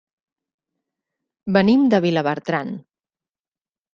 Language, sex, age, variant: Catalan, female, 40-49, Central